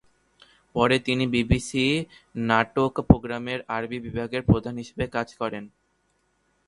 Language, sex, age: Bengali, male, under 19